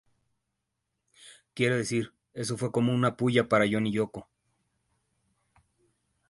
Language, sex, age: Spanish, male, 30-39